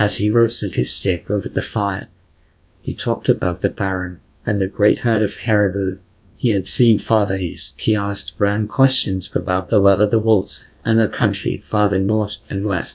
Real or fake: fake